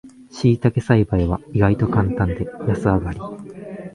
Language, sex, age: Japanese, male, 19-29